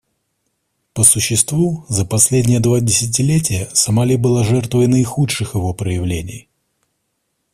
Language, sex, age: Russian, male, 30-39